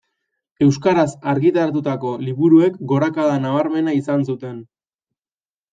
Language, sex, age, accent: Basque, male, 19-29, Erdialdekoa edo Nafarra (Gipuzkoa, Nafarroa)